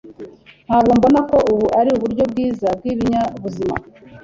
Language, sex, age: Kinyarwanda, female, 40-49